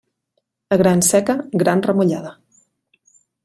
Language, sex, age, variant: Catalan, female, 30-39, Central